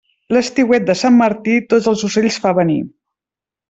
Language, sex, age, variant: Catalan, female, 40-49, Central